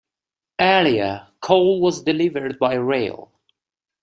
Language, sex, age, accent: English, male, 30-39, United States English